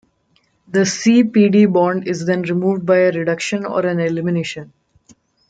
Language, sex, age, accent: English, female, 19-29, India and South Asia (India, Pakistan, Sri Lanka)